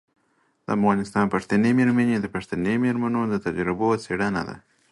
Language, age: Pashto, 19-29